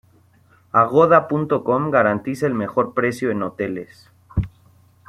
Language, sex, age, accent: Spanish, male, 30-39, México